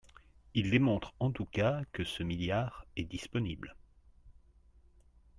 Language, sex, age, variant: French, male, 40-49, Français de métropole